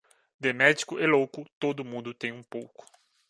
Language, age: Portuguese, 19-29